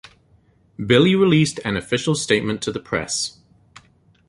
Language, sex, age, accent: English, male, 30-39, New Zealand English